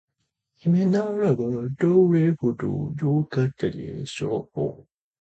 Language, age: Japanese, 19-29